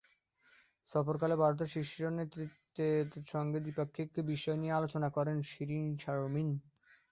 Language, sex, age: Bengali, male, 19-29